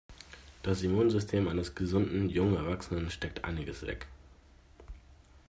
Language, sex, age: German, male, 30-39